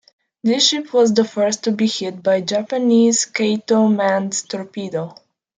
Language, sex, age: English, female, 19-29